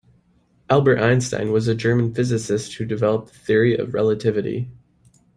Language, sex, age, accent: English, male, 19-29, United States English